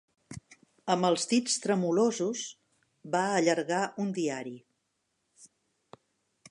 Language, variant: Catalan, Central